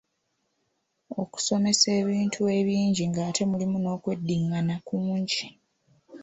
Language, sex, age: Ganda, female, 19-29